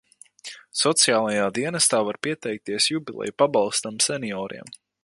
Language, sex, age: Latvian, male, 19-29